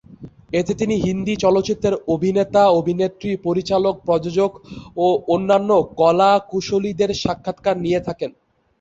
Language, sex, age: Bengali, male, 19-29